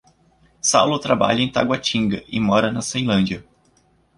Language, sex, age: Portuguese, male, 19-29